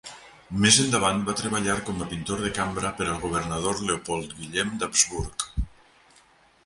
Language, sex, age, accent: Catalan, male, 50-59, septentrional; valencià